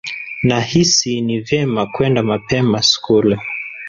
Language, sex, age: Swahili, male, 30-39